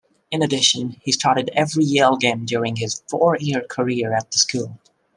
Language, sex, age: English, male, 19-29